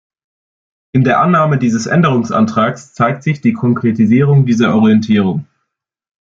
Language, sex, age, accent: German, male, under 19, Deutschland Deutsch